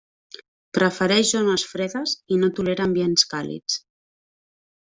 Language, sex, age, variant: Catalan, female, 30-39, Central